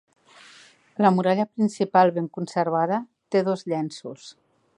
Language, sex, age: Catalan, female, 60-69